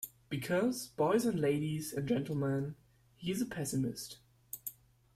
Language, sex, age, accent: English, male, under 19, United States English